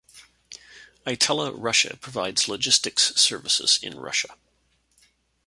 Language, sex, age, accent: English, male, 50-59, Canadian English